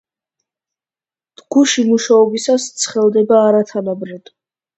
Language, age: Georgian, under 19